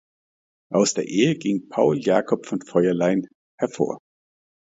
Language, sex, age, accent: German, male, 50-59, Deutschland Deutsch